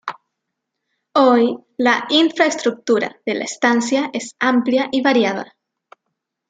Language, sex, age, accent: Spanish, female, under 19, Chileno: Chile, Cuyo